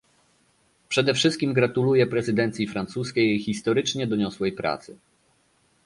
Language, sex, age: Polish, male, 30-39